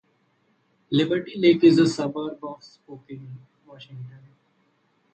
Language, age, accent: English, 30-39, India and South Asia (India, Pakistan, Sri Lanka)